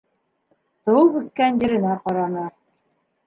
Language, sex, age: Bashkir, female, 60-69